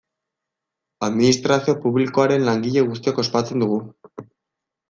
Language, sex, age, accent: Basque, male, 19-29, Erdialdekoa edo Nafarra (Gipuzkoa, Nafarroa)